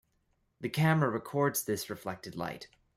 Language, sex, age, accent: English, male, 19-29, Canadian English